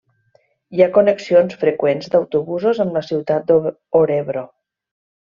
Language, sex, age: Catalan, female, 50-59